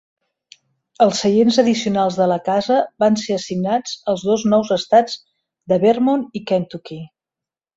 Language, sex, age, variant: Catalan, female, 50-59, Central